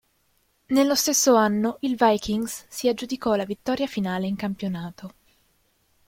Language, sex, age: Italian, female, 19-29